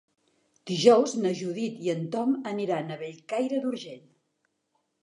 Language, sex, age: Catalan, female, 60-69